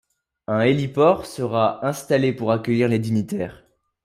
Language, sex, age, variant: French, male, under 19, Français de métropole